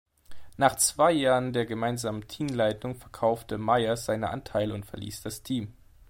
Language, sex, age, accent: German, male, 19-29, Deutschland Deutsch